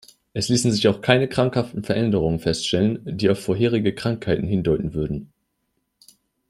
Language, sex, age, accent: German, male, 19-29, Deutschland Deutsch